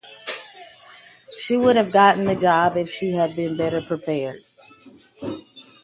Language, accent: English, United States English